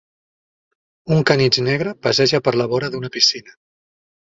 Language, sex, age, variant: Catalan, male, 40-49, Central